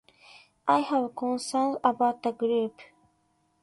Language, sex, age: English, female, 19-29